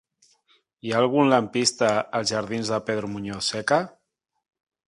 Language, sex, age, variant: Catalan, male, 30-39, Central